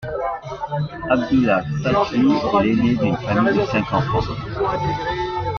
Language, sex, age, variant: French, male, 40-49, Français de métropole